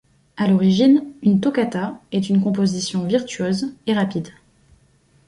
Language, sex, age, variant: French, female, 19-29, Français de métropole